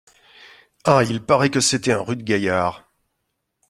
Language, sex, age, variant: French, male, 50-59, Français de métropole